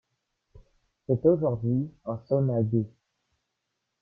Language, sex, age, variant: French, male, under 19, Français de métropole